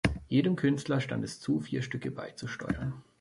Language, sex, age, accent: German, male, 30-39, Deutschland Deutsch